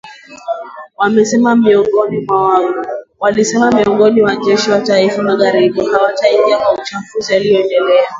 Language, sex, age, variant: Swahili, female, 19-29, Kiswahili cha Bara ya Kenya